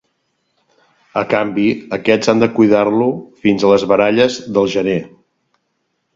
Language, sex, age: Catalan, male, 60-69